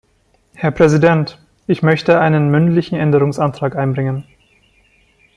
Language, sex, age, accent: German, female, 19-29, Deutschland Deutsch